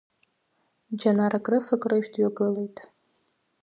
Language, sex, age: Abkhazian, female, 19-29